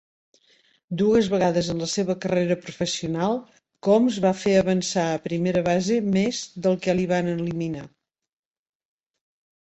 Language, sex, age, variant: Catalan, female, 70-79, Central